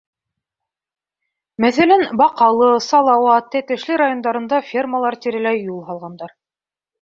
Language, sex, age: Bashkir, female, 19-29